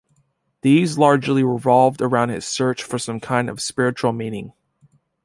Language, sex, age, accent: English, male, 19-29, United States English